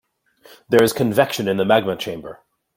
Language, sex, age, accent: English, male, 40-49, Canadian English